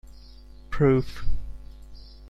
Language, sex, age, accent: English, male, 19-29, India and South Asia (India, Pakistan, Sri Lanka)